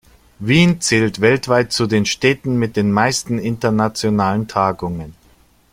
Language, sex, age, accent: German, male, 40-49, Deutschland Deutsch